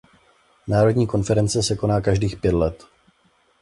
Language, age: Czech, 30-39